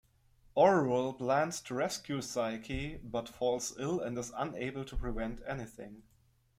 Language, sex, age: English, male, 30-39